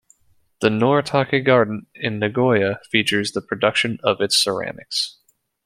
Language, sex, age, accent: English, male, 19-29, United States English